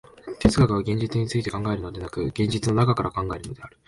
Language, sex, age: Japanese, male, under 19